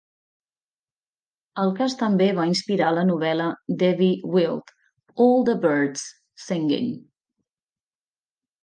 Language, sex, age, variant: Catalan, female, 30-39, Nord-Occidental